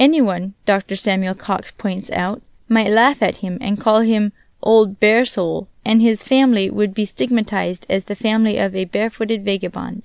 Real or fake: real